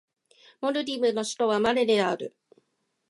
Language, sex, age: Japanese, female, 30-39